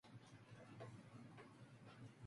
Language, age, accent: Chinese, 19-29, 出生地：北京市